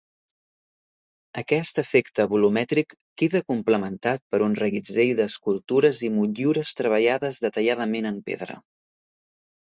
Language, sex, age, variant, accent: Catalan, male, 19-29, Central, central